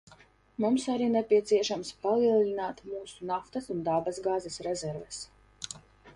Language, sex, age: Latvian, female, 19-29